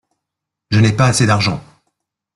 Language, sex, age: French, male, 30-39